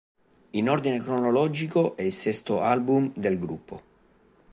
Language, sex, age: Italian, male, 30-39